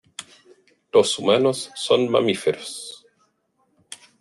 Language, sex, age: Spanish, male, 40-49